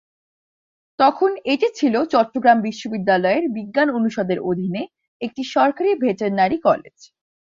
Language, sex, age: Bengali, female, 19-29